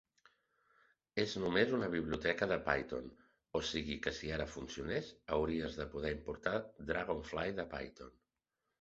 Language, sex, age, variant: Catalan, male, 30-39, Central